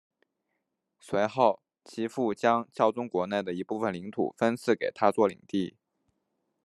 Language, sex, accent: Chinese, male, 出生地：河南省